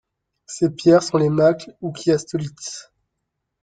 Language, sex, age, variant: French, male, 19-29, Français de métropole